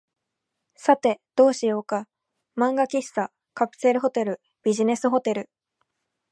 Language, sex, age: Japanese, female, 19-29